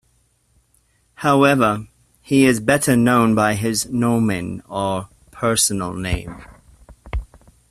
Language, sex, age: English, male, 40-49